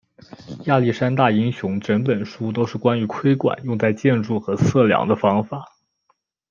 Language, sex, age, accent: Chinese, male, 19-29, 出生地：浙江省